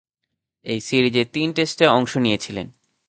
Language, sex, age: Bengali, male, 19-29